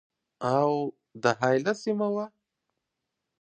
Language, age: Pashto, 19-29